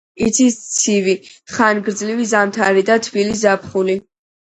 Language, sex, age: Georgian, female, 19-29